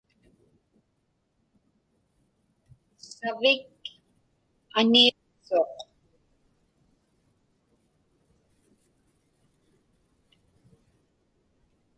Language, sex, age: Inupiaq, female, 80-89